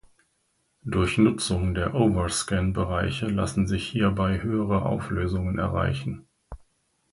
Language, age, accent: German, 50-59, Deutschland Deutsch